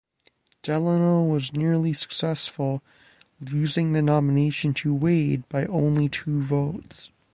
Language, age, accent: English, 19-29, United States English